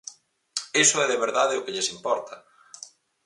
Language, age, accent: Galician, 19-29, Normativo (estándar)